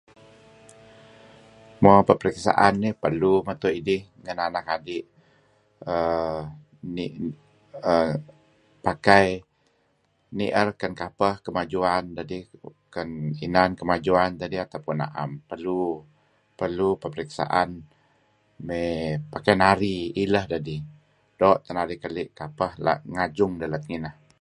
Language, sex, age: Kelabit, male, 50-59